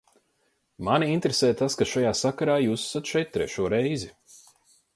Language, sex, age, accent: Latvian, male, 30-39, bez akcenta